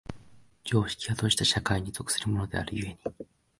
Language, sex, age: Japanese, male, 19-29